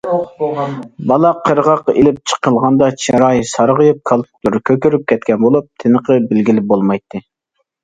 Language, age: Uyghur, under 19